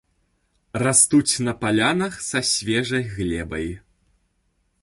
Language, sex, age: Belarusian, male, 19-29